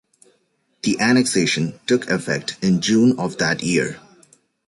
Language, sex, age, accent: English, male, 19-29, United States English